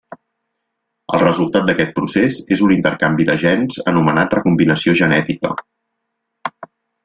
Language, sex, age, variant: Catalan, male, 40-49, Central